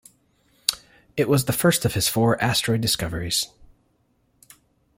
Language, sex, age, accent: English, male, 30-39, United States English